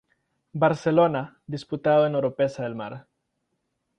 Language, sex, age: Spanish, female, 19-29